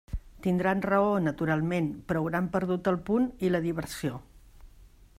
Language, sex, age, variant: Catalan, female, 50-59, Central